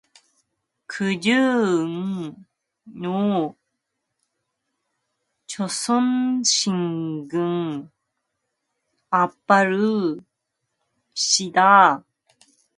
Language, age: Korean, 19-29